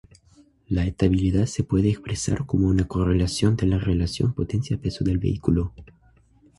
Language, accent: Spanish, Rioplatense: Argentina, Uruguay, este de Bolivia, Paraguay